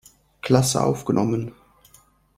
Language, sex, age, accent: German, male, 30-39, Russisch Deutsch